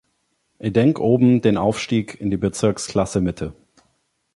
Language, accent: German, Deutschland Deutsch